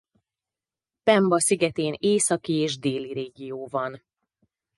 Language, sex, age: Hungarian, female, 40-49